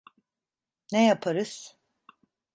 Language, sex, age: Turkish, female, 40-49